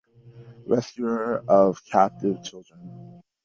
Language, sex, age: English, male, 30-39